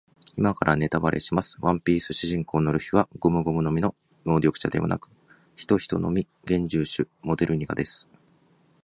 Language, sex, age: Japanese, male, 30-39